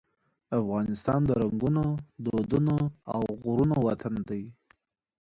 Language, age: Pashto, 19-29